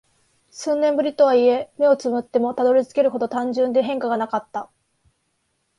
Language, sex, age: Japanese, female, 19-29